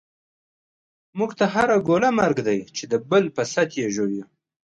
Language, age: Pashto, 19-29